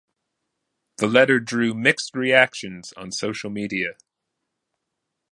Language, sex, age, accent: English, male, 30-39, United States English